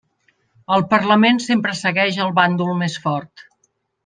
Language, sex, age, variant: Catalan, female, 50-59, Central